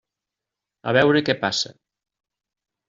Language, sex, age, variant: Catalan, male, 60-69, Central